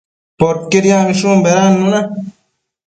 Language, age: Matsés, under 19